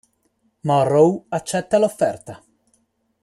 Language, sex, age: Italian, male, 19-29